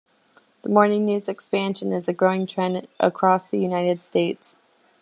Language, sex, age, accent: English, female, 19-29, United States English